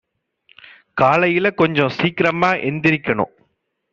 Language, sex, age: Tamil, male, 30-39